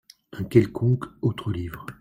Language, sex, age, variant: French, male, 50-59, Français de métropole